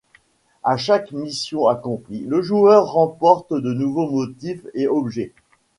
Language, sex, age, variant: French, male, 40-49, Français de métropole